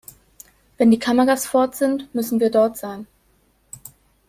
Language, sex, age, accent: German, female, 19-29, Deutschland Deutsch